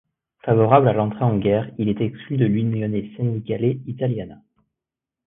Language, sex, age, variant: French, male, 19-29, Français de métropole